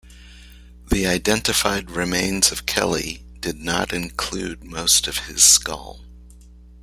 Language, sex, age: English, male, 50-59